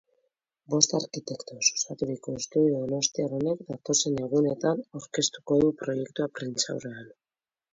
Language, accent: Basque, Mendebalekoa (Araba, Bizkaia, Gipuzkoako mendebaleko herri batzuk)